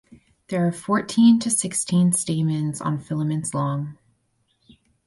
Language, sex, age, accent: English, female, 19-29, United States English